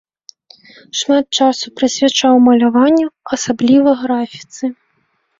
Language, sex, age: Belarusian, female, 19-29